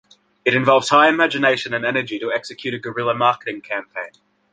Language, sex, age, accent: English, male, 19-29, Australian English